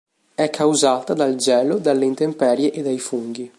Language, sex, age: Italian, male, 19-29